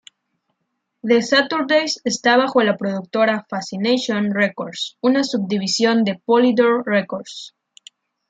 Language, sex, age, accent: Spanish, female, 19-29, México